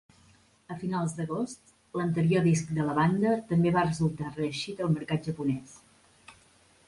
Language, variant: Catalan, Central